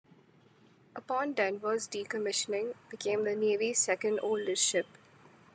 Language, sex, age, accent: English, female, 19-29, India and South Asia (India, Pakistan, Sri Lanka)